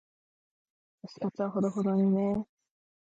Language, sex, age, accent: Japanese, female, 19-29, 標準語